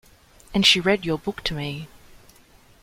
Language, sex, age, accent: English, female, 19-29, Australian English